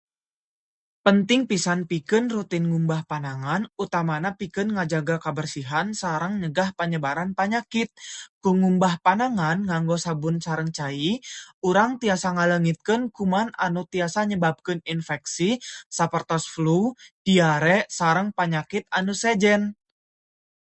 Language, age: Sundanese, 19-29